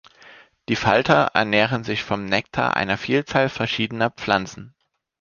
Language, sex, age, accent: German, male, 30-39, Deutschland Deutsch